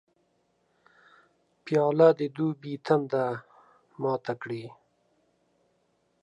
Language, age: Pashto, 30-39